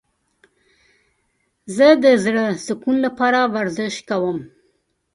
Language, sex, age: Pashto, female, 40-49